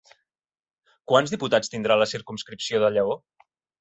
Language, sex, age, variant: Catalan, male, 19-29, Central